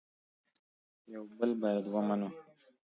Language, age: Pashto, 30-39